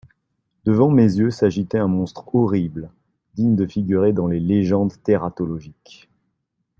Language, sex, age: French, male, 40-49